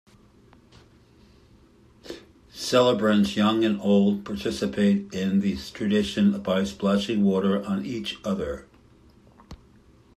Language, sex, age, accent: English, male, 60-69, United States English